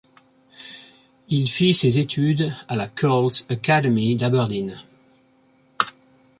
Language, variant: French, Français de métropole